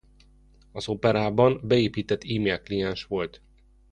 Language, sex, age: Hungarian, male, 30-39